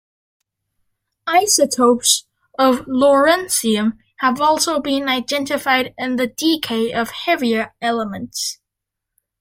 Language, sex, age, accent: English, male, under 19, United States English